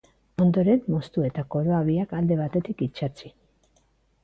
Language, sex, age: Basque, female, 40-49